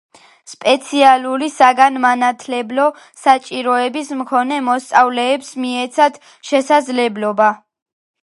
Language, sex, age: Georgian, female, under 19